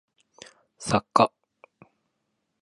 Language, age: Japanese, 30-39